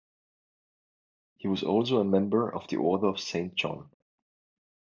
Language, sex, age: English, male, 19-29